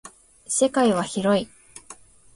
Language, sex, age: Japanese, female, 19-29